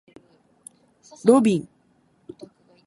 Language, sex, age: Japanese, female, 19-29